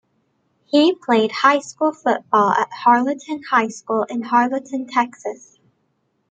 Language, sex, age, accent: English, female, 19-29, United States English